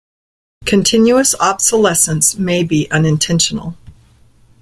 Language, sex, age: English, female, 50-59